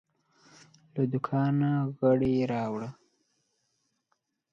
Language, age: Pashto, 19-29